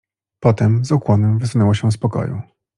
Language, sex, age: Polish, male, 40-49